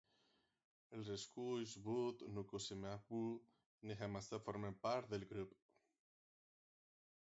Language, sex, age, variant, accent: Catalan, male, 30-39, Valencià meridional, central; valencià